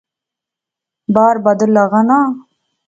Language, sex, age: Pahari-Potwari, female, 19-29